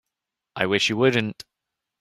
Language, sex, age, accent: English, male, 30-39, United States English